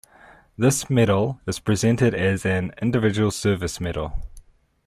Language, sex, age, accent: English, male, 30-39, New Zealand English